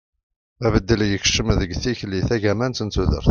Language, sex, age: Kabyle, male, 50-59